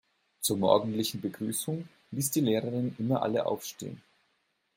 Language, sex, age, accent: German, male, 19-29, Deutschland Deutsch